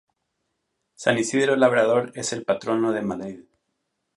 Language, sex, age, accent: Spanish, male, 40-49, América central